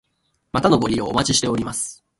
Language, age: Japanese, 19-29